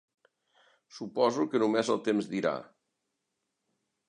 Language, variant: Catalan, Central